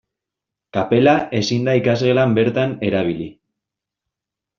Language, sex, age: Basque, male, 19-29